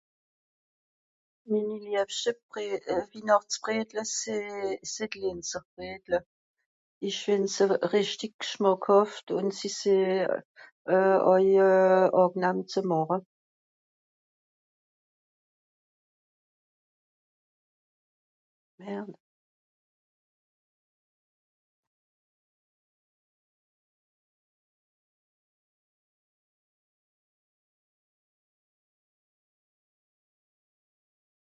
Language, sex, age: Swiss German, female, 50-59